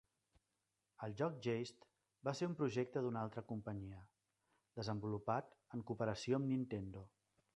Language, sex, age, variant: Catalan, male, 40-49, Central